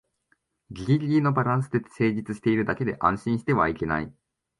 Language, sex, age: Japanese, male, 19-29